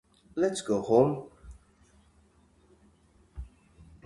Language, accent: English, United States English